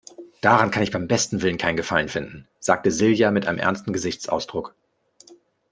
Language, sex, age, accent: German, male, 30-39, Deutschland Deutsch